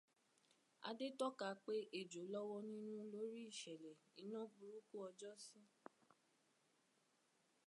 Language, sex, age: Yoruba, female, 19-29